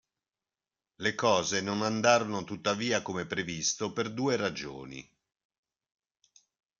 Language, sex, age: Italian, male, 50-59